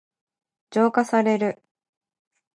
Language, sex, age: Japanese, female, 19-29